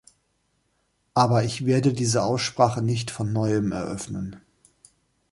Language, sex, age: German, male, 40-49